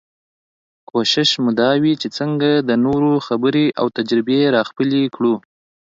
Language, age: Pashto, 19-29